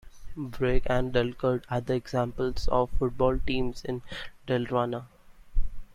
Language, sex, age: English, male, 19-29